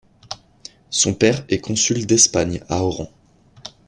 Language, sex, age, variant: French, male, 30-39, Français de métropole